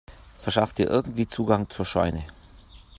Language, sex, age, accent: German, male, 40-49, Deutschland Deutsch